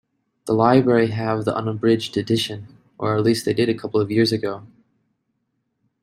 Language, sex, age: English, male, 30-39